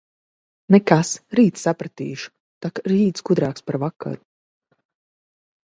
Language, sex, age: Latvian, female, 30-39